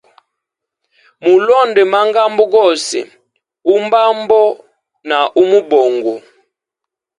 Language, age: Hemba, 19-29